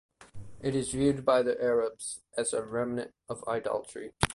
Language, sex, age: English, male, 30-39